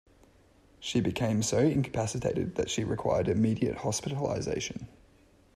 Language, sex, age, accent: English, male, 19-29, Australian English